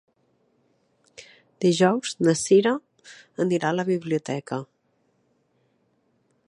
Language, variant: Catalan, Central